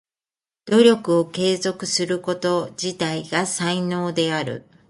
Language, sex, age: Japanese, female, 40-49